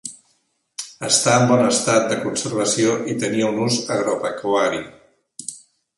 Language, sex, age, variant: Catalan, male, 60-69, Central